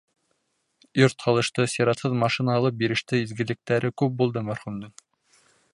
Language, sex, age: Bashkir, male, 19-29